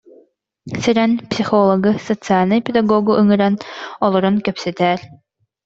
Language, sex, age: Yakut, female, under 19